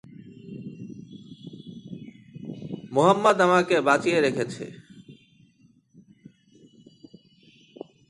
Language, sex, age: Bengali, male, 19-29